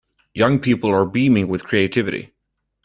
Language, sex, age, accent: English, male, 19-29, United States English